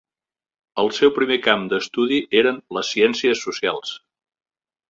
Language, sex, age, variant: Catalan, male, 60-69, Central